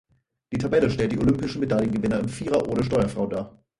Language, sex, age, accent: German, male, 19-29, Deutschland Deutsch